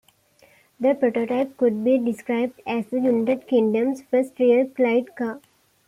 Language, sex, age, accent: English, female, 19-29, United States English